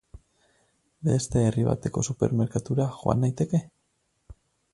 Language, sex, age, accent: Basque, male, 30-39, Mendebalekoa (Araba, Bizkaia, Gipuzkoako mendebaleko herri batzuk)